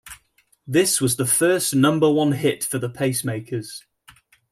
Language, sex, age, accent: English, male, 19-29, England English